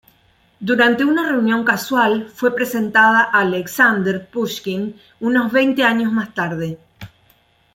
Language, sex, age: Spanish, female, 40-49